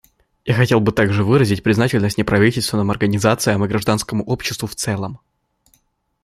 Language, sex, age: Russian, male, 19-29